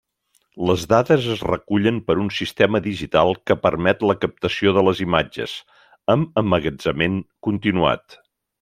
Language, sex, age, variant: Catalan, male, 60-69, Central